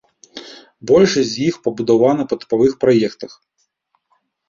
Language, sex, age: Belarusian, male, 40-49